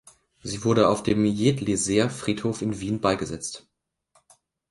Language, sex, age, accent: German, male, under 19, Deutschland Deutsch